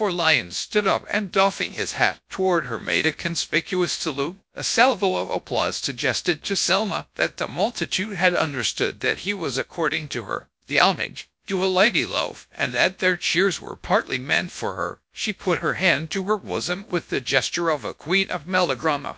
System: TTS, GradTTS